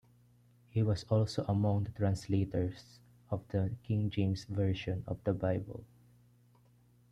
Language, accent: English, Filipino